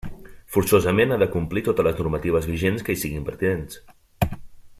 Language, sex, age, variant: Catalan, male, 30-39, Central